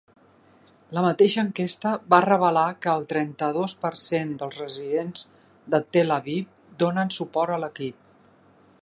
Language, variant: Catalan, Central